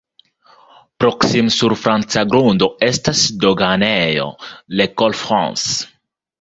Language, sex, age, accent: Esperanto, male, 19-29, Internacia